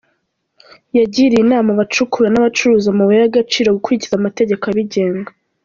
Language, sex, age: Kinyarwanda, female, under 19